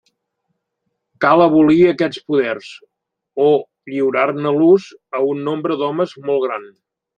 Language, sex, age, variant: Catalan, male, 80-89, Central